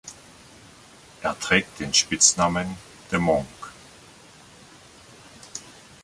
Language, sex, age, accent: German, male, 50-59, Deutschland Deutsch